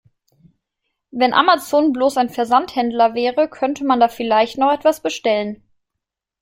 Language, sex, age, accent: German, female, 19-29, Deutschland Deutsch